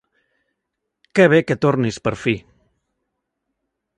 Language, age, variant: Catalan, 40-49, Central